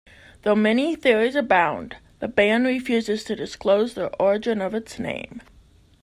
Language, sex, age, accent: English, female, 30-39, United States English